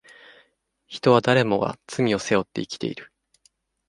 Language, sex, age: Japanese, male, 30-39